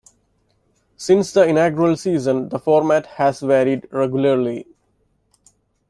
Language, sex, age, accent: English, male, 30-39, India and South Asia (India, Pakistan, Sri Lanka)